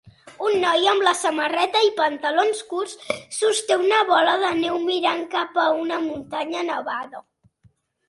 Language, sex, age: Catalan, female, under 19